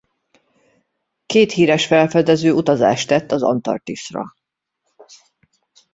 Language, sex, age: Hungarian, female, 40-49